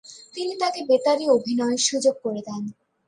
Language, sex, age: Bengali, female, under 19